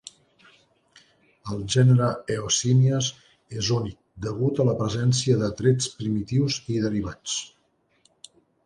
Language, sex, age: Catalan, male, 50-59